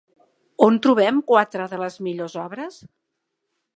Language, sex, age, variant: Catalan, female, 50-59, Central